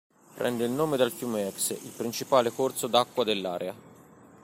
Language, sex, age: Italian, male, 40-49